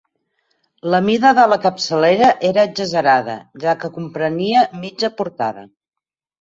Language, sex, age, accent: Catalan, female, 40-49, gironí